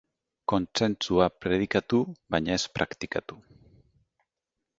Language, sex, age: Basque, male, 40-49